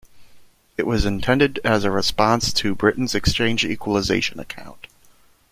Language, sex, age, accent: English, male, 19-29, United States English